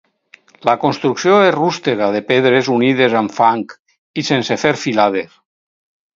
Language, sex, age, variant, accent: Catalan, male, 50-59, Valencià meridional, valencià